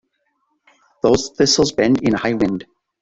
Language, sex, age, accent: English, male, 40-49, United States English